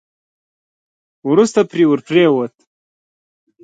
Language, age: Pashto, 19-29